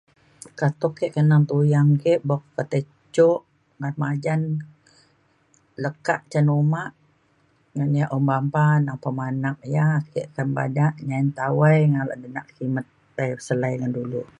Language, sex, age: Mainstream Kenyah, female, 60-69